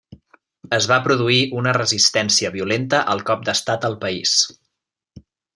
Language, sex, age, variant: Catalan, male, 19-29, Central